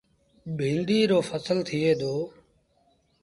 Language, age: Sindhi Bhil, 40-49